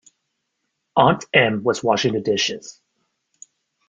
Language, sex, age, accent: English, male, 30-39, Canadian English